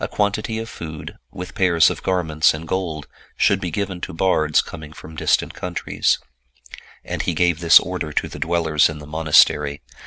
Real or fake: real